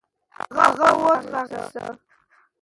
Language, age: Pashto, 19-29